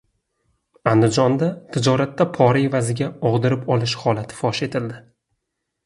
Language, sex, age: Uzbek, male, 19-29